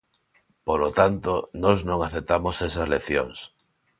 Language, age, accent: Galician, 40-49, Neofalante